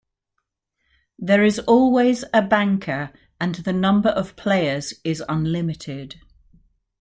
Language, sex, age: English, female, 60-69